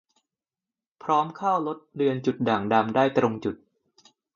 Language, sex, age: Thai, male, 19-29